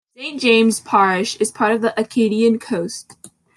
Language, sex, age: English, female, under 19